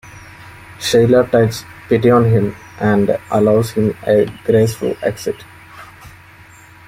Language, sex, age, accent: English, male, 19-29, India and South Asia (India, Pakistan, Sri Lanka)